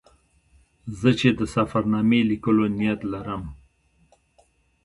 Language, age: Pashto, 60-69